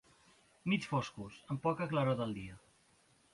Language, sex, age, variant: Catalan, male, 19-29, Central